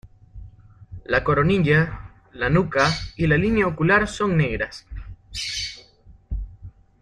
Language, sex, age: Spanish, male, 19-29